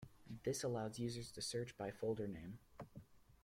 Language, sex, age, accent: English, male, under 19, United States English